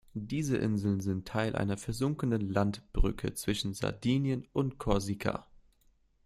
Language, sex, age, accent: German, male, 19-29, Deutschland Deutsch